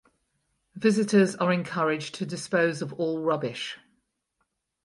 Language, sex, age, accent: English, female, 50-59, Welsh English